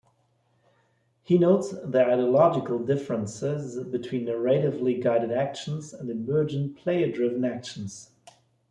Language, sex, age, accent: English, male, 40-49, United States English